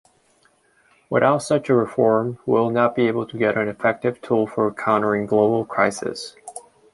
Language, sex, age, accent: English, male, 30-39, United States English